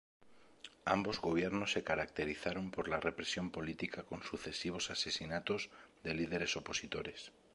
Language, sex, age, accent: Spanish, male, 30-39, España: Sur peninsular (Andalucia, Extremadura, Murcia)